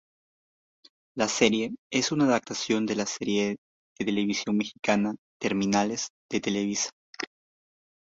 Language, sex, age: Spanish, male, under 19